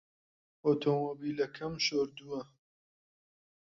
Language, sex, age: Central Kurdish, male, 19-29